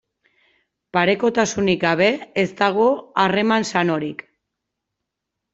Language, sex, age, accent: Basque, female, 30-39, Erdialdekoa edo Nafarra (Gipuzkoa, Nafarroa)